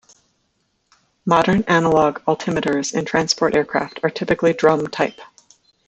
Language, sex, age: English, female, 30-39